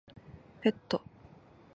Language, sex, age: Japanese, female, 19-29